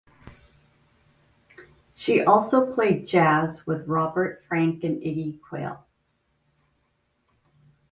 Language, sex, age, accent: English, female, 40-49, United States English